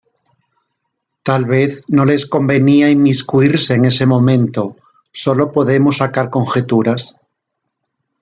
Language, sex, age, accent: Spanish, male, 40-49, España: Norte peninsular (Asturias, Castilla y León, Cantabria, País Vasco, Navarra, Aragón, La Rioja, Guadalajara, Cuenca)